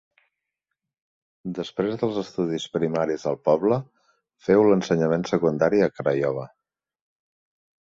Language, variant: Catalan, Nord-Occidental